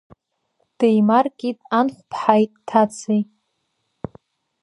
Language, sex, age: Abkhazian, female, 19-29